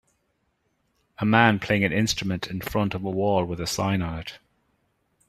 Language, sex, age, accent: English, male, 40-49, Irish English